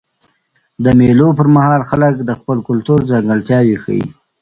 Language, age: Pashto, 40-49